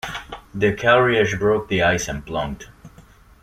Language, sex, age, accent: English, male, 19-29, United States English